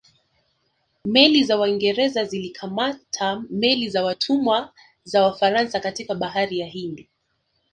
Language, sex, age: Swahili, female, 19-29